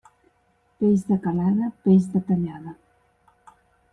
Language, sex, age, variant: Catalan, female, 50-59, Central